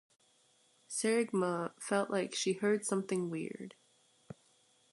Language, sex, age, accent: English, female, under 19, United States English